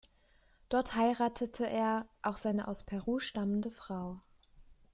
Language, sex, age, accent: German, female, 19-29, Deutschland Deutsch